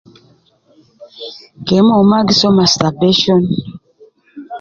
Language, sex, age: Nubi, female, 60-69